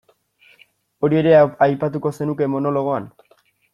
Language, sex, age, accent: Basque, male, 19-29, Erdialdekoa edo Nafarra (Gipuzkoa, Nafarroa)